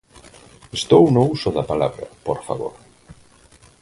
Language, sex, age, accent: Galician, male, 50-59, Normativo (estándar)